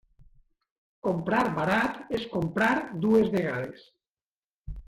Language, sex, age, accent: Catalan, male, 50-59, valencià